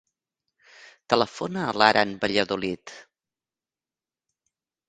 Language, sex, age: Catalan, female, 50-59